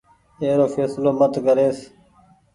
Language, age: Goaria, 19-29